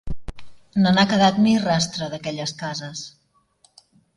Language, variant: Catalan, Central